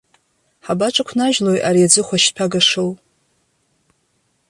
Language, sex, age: Abkhazian, female, 30-39